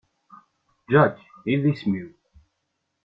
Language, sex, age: Kabyle, male, 19-29